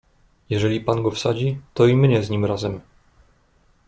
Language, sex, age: Polish, male, 19-29